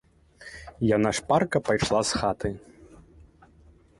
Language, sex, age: Belarusian, male, 19-29